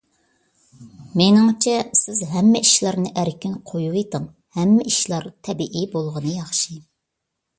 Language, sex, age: Uyghur, male, under 19